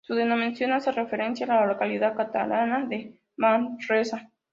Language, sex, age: Spanish, female, 19-29